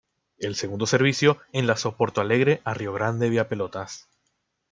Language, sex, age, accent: Spanish, male, 19-29, Caribe: Cuba, Venezuela, Puerto Rico, República Dominicana, Panamá, Colombia caribeña, México caribeño, Costa del golfo de México